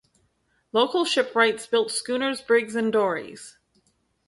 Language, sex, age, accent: English, female, 30-39, Canadian English